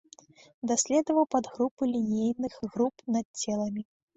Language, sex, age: Belarusian, female, under 19